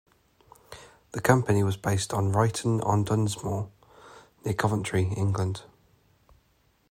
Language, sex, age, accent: English, male, 19-29, England English